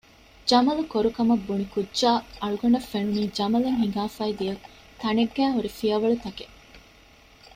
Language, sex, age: Divehi, female, 19-29